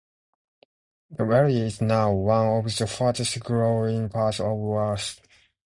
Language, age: English, 19-29